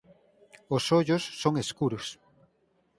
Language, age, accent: Galician, 50-59, Normativo (estándar)